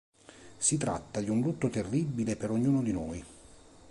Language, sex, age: Italian, male, 40-49